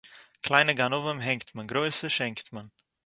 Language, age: Yiddish, under 19